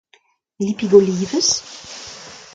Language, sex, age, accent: Breton, female, 40-49, Kerneveg